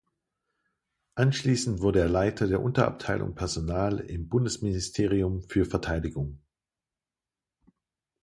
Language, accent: German, Deutschland Deutsch